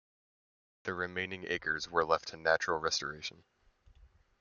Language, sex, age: English, male, under 19